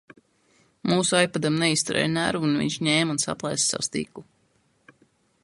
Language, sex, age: Latvian, female, 19-29